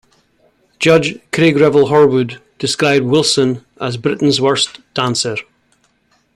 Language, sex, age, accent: English, male, 60-69, Scottish English